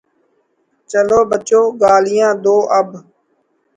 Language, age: Urdu, 40-49